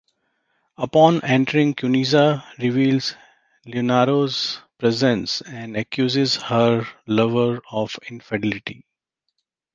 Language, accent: English, India and South Asia (India, Pakistan, Sri Lanka)